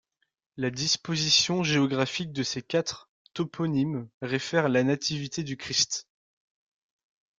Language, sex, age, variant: French, male, 19-29, Français de métropole